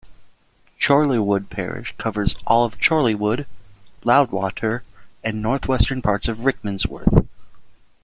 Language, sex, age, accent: English, male, 19-29, United States English